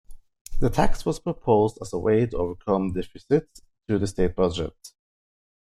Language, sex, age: English, male, 19-29